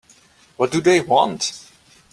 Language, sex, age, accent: English, male, 30-39, United States English